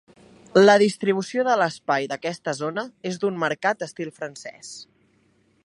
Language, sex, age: Catalan, male, 19-29